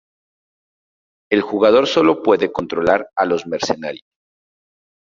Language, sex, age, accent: Spanish, male, 19-29, México